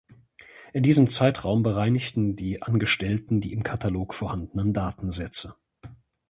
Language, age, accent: German, 40-49, Deutschland Deutsch